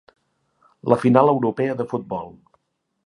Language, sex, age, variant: Catalan, male, 30-39, Central